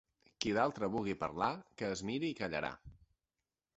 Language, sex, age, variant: Catalan, male, 30-39, Central